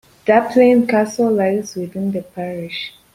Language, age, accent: English, 19-29, United States English